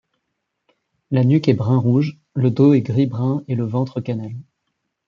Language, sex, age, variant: French, male, 30-39, Français de métropole